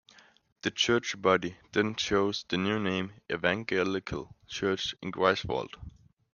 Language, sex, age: English, male, under 19